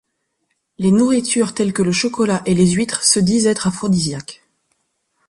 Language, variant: French, Français de métropole